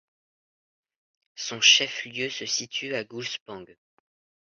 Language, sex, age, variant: French, male, under 19, Français de métropole